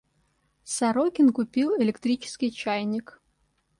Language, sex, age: Russian, female, 30-39